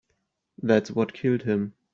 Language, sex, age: English, male, 30-39